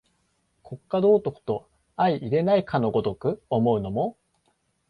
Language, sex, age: Japanese, male, 19-29